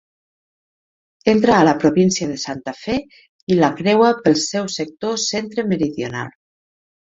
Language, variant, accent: Catalan, Nord-Occidental, Tortosí